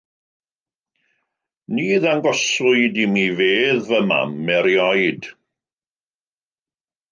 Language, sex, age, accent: Welsh, male, 50-59, Y Deyrnas Unedig Cymraeg